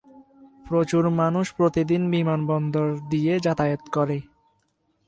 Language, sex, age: Bengali, male, 19-29